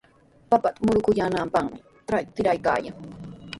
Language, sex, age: Sihuas Ancash Quechua, female, 19-29